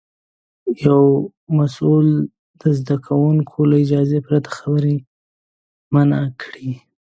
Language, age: Pashto, 30-39